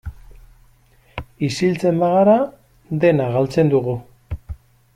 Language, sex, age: Basque, male, 60-69